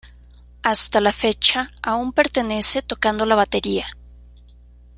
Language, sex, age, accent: Spanish, female, 30-39, México